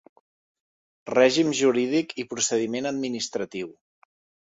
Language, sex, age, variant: Catalan, male, 30-39, Central